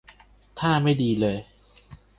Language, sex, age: Thai, male, 19-29